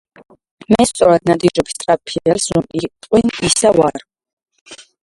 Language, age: Georgian, under 19